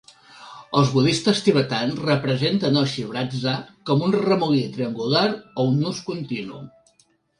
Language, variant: Catalan, Central